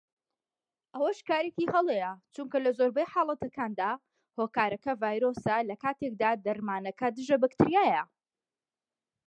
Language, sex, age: Central Kurdish, female, 30-39